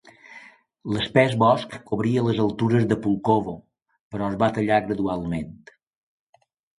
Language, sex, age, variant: Catalan, male, 60-69, Balear